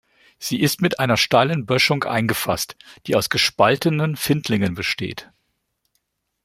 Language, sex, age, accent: German, male, 50-59, Deutschland Deutsch